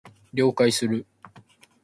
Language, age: Japanese, under 19